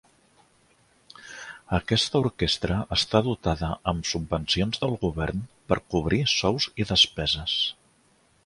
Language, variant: Catalan, Central